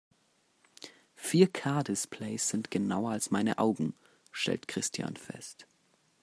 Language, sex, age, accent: German, male, under 19, Deutschland Deutsch